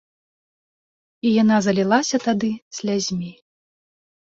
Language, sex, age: Belarusian, female, 30-39